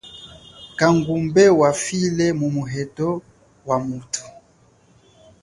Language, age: Chokwe, 40-49